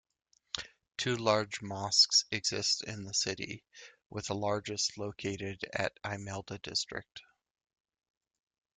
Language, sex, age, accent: English, male, 30-39, United States English